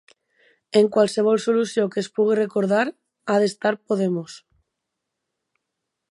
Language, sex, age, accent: Catalan, female, 19-29, valencià